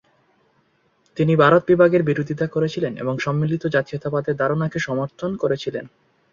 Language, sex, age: Bengali, male, 19-29